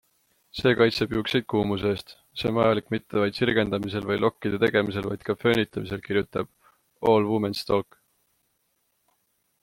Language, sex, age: Estonian, male, 19-29